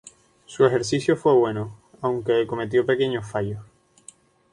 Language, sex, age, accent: Spanish, male, 19-29, España: Islas Canarias